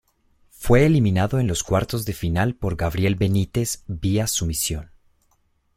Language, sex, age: Spanish, male, 19-29